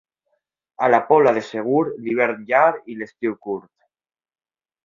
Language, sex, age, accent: Catalan, male, under 19, valencià